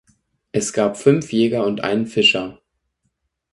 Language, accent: German, Deutschland Deutsch